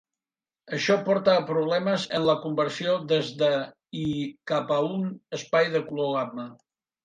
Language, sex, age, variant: Catalan, male, 60-69, Nord-Occidental